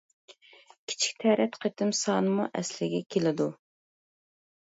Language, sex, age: Uyghur, female, 19-29